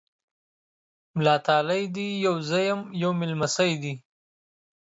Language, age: Pashto, 19-29